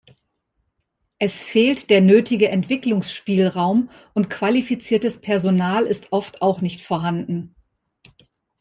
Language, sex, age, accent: German, female, 50-59, Deutschland Deutsch